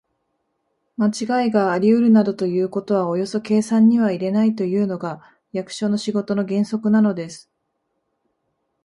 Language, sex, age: Japanese, female, 30-39